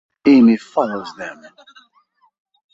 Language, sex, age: English, male, 40-49